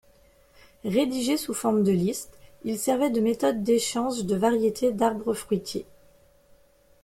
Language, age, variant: French, 40-49, Français de métropole